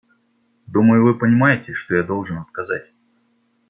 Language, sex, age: Russian, male, 30-39